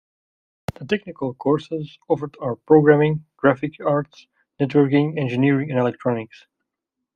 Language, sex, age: English, male, 19-29